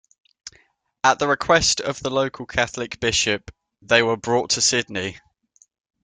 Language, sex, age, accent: English, male, under 19, England English